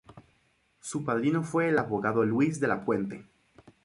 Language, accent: Spanish, América central